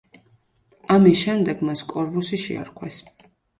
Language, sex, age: Georgian, female, 19-29